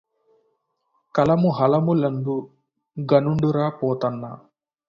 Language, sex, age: Telugu, male, 19-29